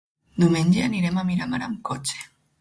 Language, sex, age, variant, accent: Catalan, female, 40-49, Alacantí, valencià